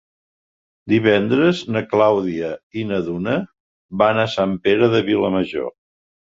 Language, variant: Catalan, Central